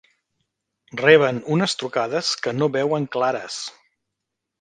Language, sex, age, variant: Catalan, male, 50-59, Central